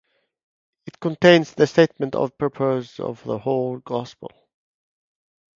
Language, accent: English, England English